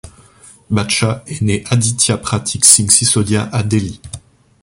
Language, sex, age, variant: French, male, 30-39, Français de métropole